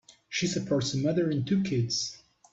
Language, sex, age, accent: English, male, 19-29, United States English